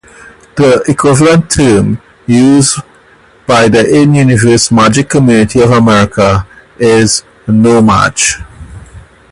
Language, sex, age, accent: English, male, 40-49, West Indies and Bermuda (Bahamas, Bermuda, Jamaica, Trinidad)